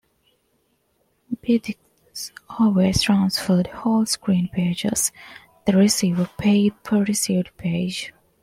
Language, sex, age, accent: English, female, 19-29, India and South Asia (India, Pakistan, Sri Lanka)